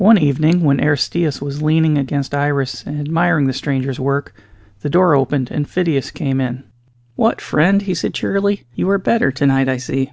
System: none